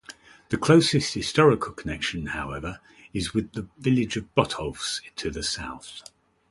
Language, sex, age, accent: English, male, 60-69, England English